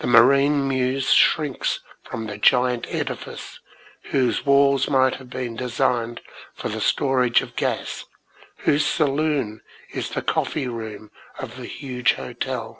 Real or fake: real